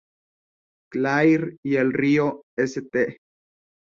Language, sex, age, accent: Spanish, male, 19-29, México